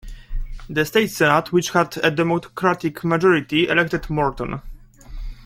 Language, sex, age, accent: English, male, 19-29, United States English